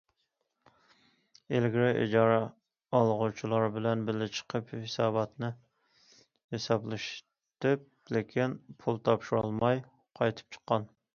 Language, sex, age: Uyghur, female, 30-39